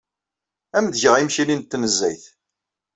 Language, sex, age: Kabyle, male, 40-49